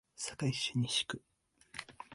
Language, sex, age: Japanese, male, 19-29